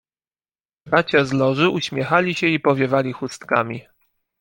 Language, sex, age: Polish, male, 30-39